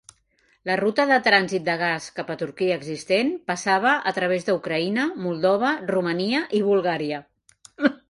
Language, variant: Catalan, Central